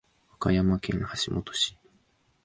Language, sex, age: Japanese, male, 19-29